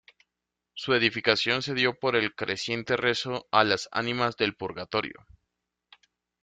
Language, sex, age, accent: Spanish, male, 30-39, Caribe: Cuba, Venezuela, Puerto Rico, República Dominicana, Panamá, Colombia caribeña, México caribeño, Costa del golfo de México